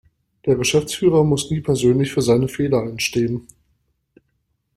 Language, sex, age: German, female, 30-39